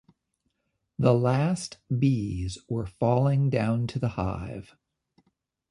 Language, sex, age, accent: English, male, 50-59, United States English